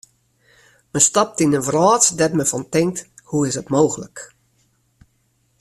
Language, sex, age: Western Frisian, female, 60-69